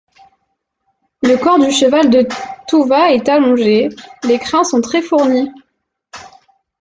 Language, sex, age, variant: French, female, under 19, Français de métropole